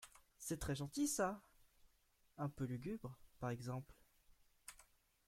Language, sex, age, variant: French, male, under 19, Français de métropole